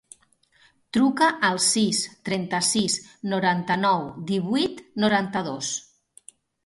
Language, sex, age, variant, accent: Catalan, female, 40-49, Nord-Occidental, nord-occidental